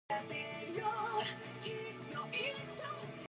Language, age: English, under 19